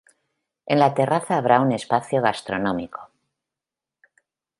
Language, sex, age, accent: Spanish, female, 50-59, España: Centro-Sur peninsular (Madrid, Toledo, Castilla-La Mancha)